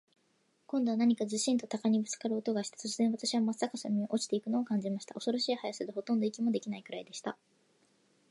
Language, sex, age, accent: Japanese, female, 19-29, 標準語